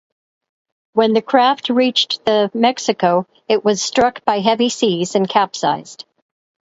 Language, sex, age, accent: English, female, 60-69, United States English